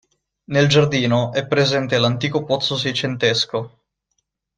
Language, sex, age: Italian, male, 19-29